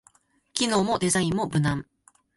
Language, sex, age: Japanese, male, 19-29